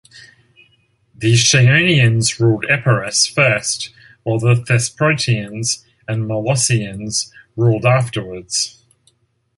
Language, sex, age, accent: English, male, 30-39, Australian English